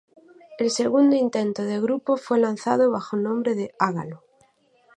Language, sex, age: Spanish, female, 30-39